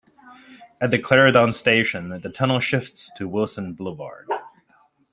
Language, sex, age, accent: English, male, 40-49, United States English